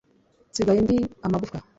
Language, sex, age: Kinyarwanda, female, 19-29